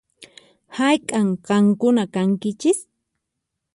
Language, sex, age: Puno Quechua, female, 19-29